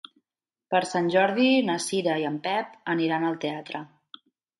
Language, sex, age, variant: Catalan, female, 30-39, Central